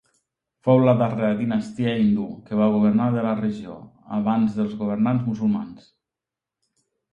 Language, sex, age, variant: Catalan, male, 40-49, Septentrional